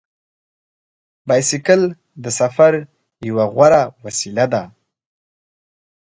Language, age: Pashto, 19-29